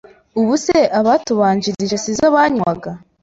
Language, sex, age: Kinyarwanda, female, 19-29